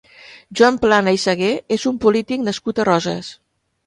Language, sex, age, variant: Catalan, female, 70-79, Central